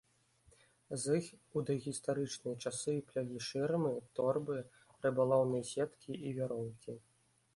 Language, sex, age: Belarusian, male, 19-29